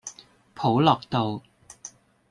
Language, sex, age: Cantonese, female, 30-39